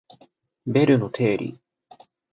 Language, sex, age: Japanese, male, 19-29